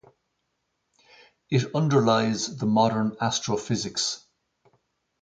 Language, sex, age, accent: English, male, 50-59, Irish English